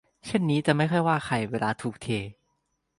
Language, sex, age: Thai, male, 19-29